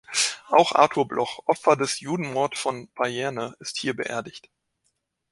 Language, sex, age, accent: German, male, 19-29, Deutschland Deutsch